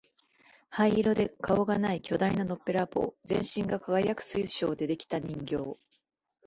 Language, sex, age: Japanese, female, 40-49